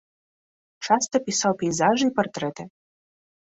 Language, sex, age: Belarusian, female, 19-29